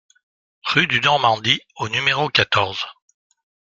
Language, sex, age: French, male, 60-69